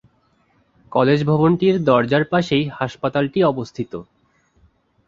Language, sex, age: Bengali, male, under 19